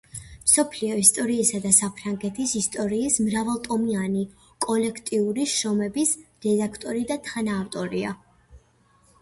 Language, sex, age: Georgian, female, 19-29